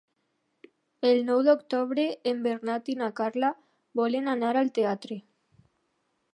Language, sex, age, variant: Catalan, female, under 19, Alacantí